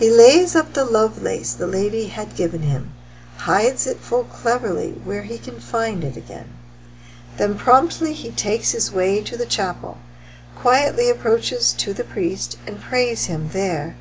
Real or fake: real